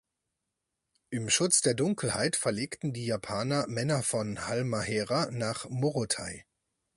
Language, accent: German, Deutschland Deutsch